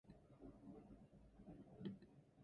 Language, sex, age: English, female, 19-29